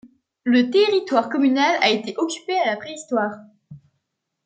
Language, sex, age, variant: French, female, under 19, Français de métropole